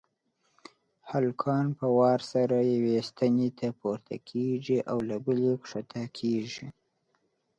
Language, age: Pashto, 19-29